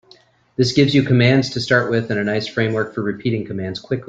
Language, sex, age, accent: English, male, 40-49, United States English